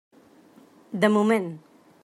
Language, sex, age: Catalan, female, 40-49